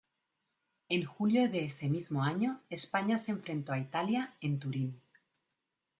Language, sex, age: Spanish, female, 40-49